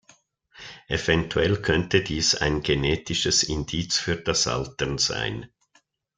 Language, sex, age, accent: German, male, 60-69, Schweizerdeutsch